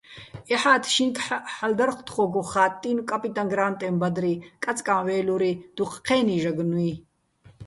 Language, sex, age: Bats, female, 30-39